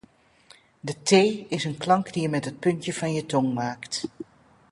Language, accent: Dutch, Nederlands Nederlands